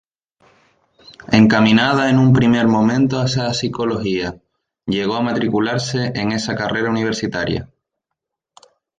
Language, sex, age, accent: Spanish, male, 19-29, España: Islas Canarias